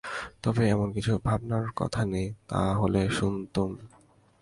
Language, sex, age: Bengali, male, 19-29